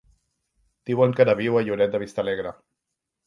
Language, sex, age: Catalan, male, 40-49